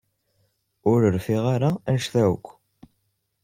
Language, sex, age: Kabyle, male, under 19